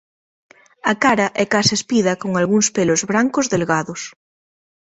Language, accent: Galician, Normativo (estándar)